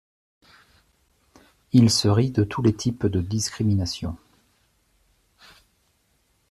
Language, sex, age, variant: French, male, 40-49, Français de métropole